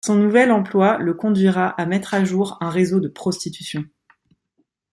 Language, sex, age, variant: French, female, 19-29, Français de métropole